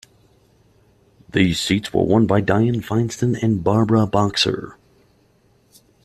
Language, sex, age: English, male, 19-29